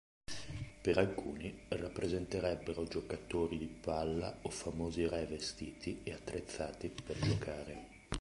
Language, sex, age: Italian, male, 40-49